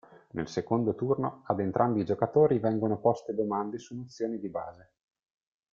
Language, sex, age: Italian, male, 19-29